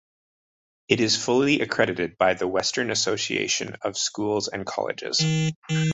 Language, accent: English, Canadian English